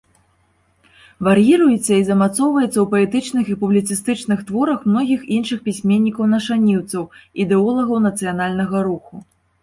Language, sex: Belarusian, female